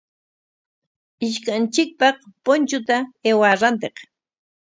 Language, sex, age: Corongo Ancash Quechua, female, 50-59